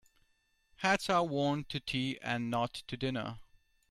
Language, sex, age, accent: English, male, 40-49, England English